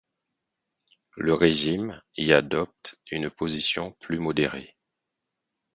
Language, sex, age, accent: French, male, 30-39, Français d’Haïti